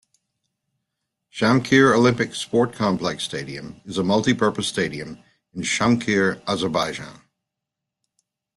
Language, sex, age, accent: English, male, 60-69, United States English